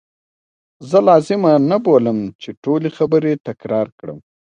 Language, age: Pashto, 30-39